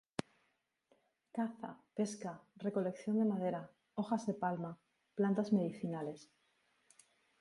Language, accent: Spanish, España: Sur peninsular (Andalucia, Extremadura, Murcia)